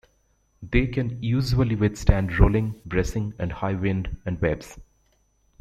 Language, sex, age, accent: English, male, 40-49, United States English